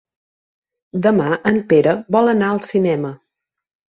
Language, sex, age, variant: Catalan, female, 30-39, Central